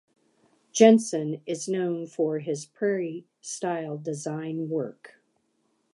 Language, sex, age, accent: English, female, 50-59, United States English